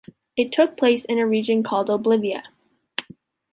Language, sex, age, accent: English, female, 19-29, United States English